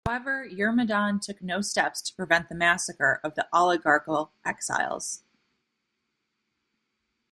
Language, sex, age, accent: English, female, 30-39, United States English